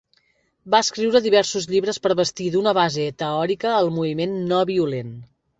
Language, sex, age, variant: Catalan, female, 30-39, Central